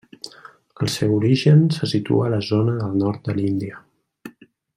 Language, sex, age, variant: Catalan, male, 19-29, Central